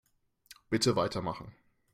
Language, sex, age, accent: German, male, 19-29, Deutschland Deutsch